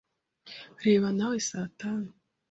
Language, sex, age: Kinyarwanda, female, 50-59